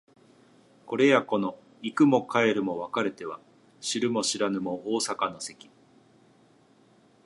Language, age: Japanese, 40-49